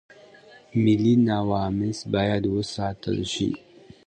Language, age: Pashto, 19-29